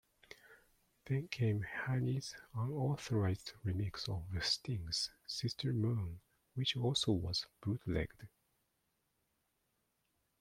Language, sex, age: English, male, 40-49